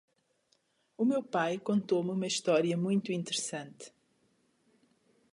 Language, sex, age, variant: Portuguese, female, 40-49, Portuguese (Portugal)